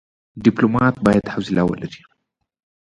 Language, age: Pashto, 19-29